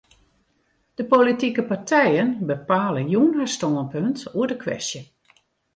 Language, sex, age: Western Frisian, female, 60-69